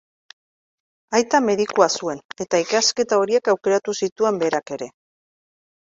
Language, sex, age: Basque, female, 40-49